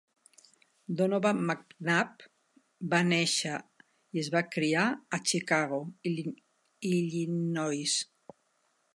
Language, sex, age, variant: Catalan, female, 60-69, Central